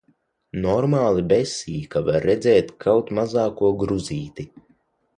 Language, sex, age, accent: Latvian, male, under 19, Vidus dialekts